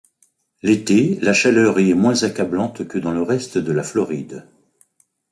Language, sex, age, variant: French, male, 60-69, Français de métropole